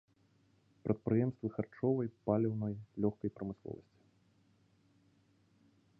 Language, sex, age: Belarusian, male, 19-29